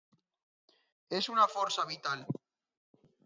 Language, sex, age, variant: Catalan, male, under 19, Alacantí